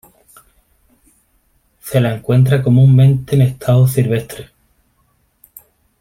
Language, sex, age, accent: Spanish, male, 30-39, España: Sur peninsular (Andalucia, Extremadura, Murcia)